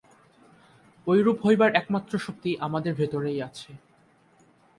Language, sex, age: Bengali, male, 19-29